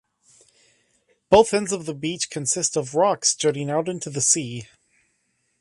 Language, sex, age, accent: English, male, 19-29, United States English